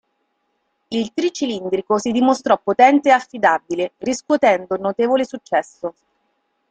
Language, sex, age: Italian, female, 30-39